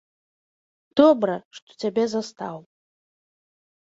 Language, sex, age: Belarusian, female, 19-29